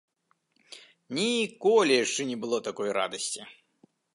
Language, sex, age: Belarusian, male, 40-49